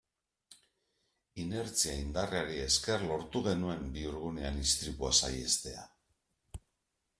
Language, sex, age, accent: Basque, male, 50-59, Mendebalekoa (Araba, Bizkaia, Gipuzkoako mendebaleko herri batzuk)